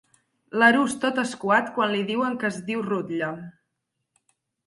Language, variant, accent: Catalan, Central, tarragoní